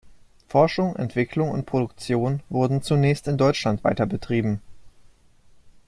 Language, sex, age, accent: German, male, 19-29, Deutschland Deutsch